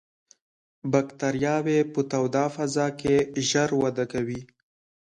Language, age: Pashto, under 19